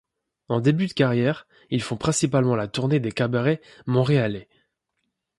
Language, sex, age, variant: French, male, 30-39, Français de métropole